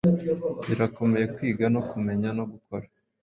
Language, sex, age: Kinyarwanda, male, 19-29